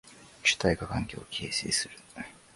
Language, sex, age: Japanese, male, 19-29